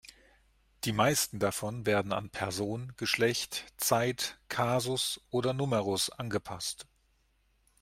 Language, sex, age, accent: German, male, 40-49, Deutschland Deutsch